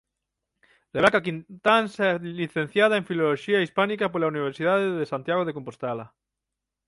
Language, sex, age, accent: Galician, male, 30-39, Atlántico (seseo e gheada); Central (gheada); Normativo (estándar)